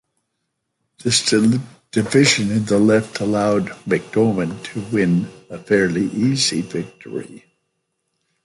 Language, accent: English, United States English